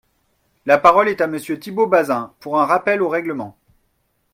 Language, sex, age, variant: French, male, 30-39, Français de métropole